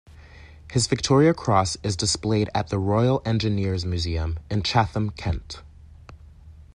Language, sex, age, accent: English, male, 19-29, United States English